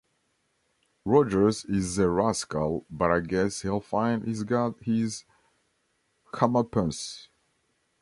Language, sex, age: English, male, 19-29